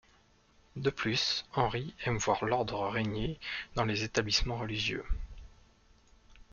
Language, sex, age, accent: French, male, 30-39, Français de l'ouest de la France